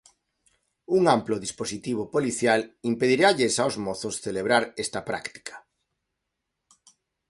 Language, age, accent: Galician, 40-49, Normativo (estándar)